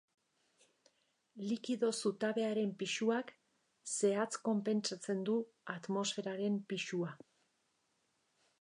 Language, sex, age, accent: Basque, female, 50-59, Erdialdekoa edo Nafarra (Gipuzkoa, Nafarroa)